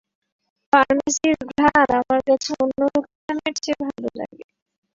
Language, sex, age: Bengali, female, 19-29